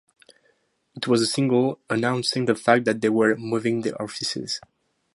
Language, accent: English, French